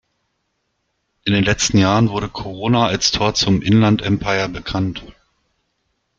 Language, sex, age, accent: German, male, 40-49, Deutschland Deutsch